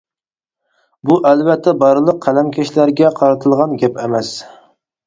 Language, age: Uyghur, 30-39